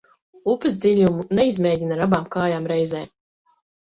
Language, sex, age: Latvian, female, 30-39